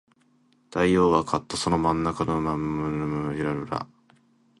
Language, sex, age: Japanese, male, 19-29